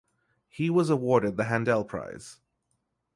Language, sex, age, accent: English, male, 19-29, Canadian English